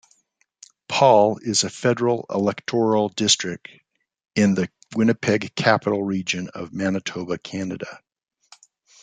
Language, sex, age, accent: English, male, 50-59, United States English